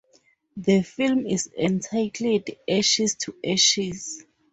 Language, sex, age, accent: English, female, 30-39, Southern African (South Africa, Zimbabwe, Namibia)